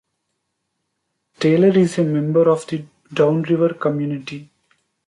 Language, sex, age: English, male, 19-29